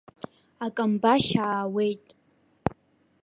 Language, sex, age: Abkhazian, female, under 19